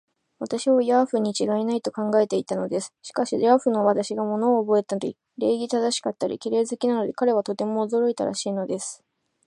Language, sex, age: Japanese, female, 19-29